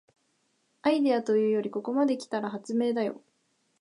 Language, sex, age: Japanese, female, 19-29